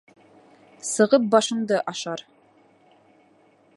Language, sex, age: Bashkir, female, 19-29